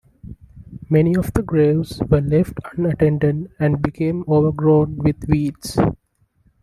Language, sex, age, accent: English, male, 19-29, India and South Asia (India, Pakistan, Sri Lanka)